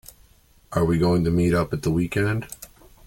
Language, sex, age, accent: English, male, 30-39, United States English